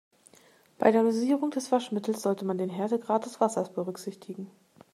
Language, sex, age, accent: German, female, 30-39, Deutschland Deutsch